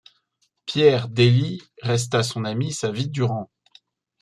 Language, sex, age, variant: French, male, 30-39, Français de métropole